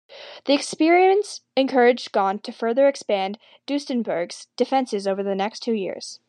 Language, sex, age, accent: English, female, under 19, United States English